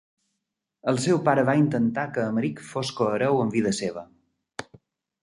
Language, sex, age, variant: Catalan, male, 40-49, Balear